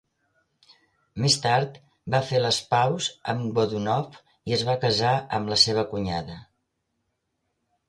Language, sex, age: Catalan, female, 60-69